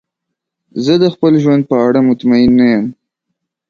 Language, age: Pashto, 19-29